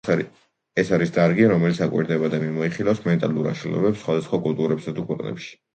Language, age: Georgian, 19-29